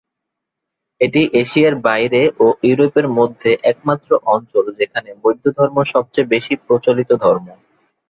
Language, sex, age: Bengali, male, 19-29